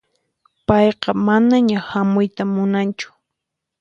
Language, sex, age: Puno Quechua, female, 19-29